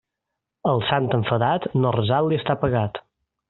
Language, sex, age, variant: Catalan, male, 19-29, Balear